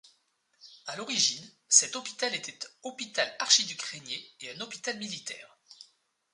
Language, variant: French, Français de métropole